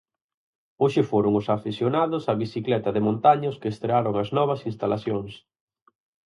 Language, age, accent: Galician, 19-29, Atlántico (seseo e gheada)